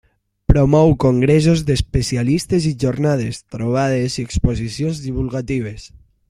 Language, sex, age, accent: Catalan, male, under 19, valencià